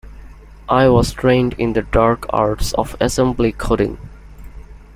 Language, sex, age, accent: English, male, 19-29, India and South Asia (India, Pakistan, Sri Lanka)